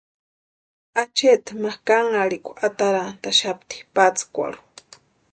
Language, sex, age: Western Highland Purepecha, female, 19-29